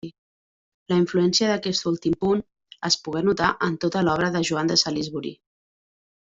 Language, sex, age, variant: Catalan, female, 30-39, Central